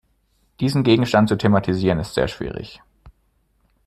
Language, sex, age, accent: German, male, 30-39, Deutschland Deutsch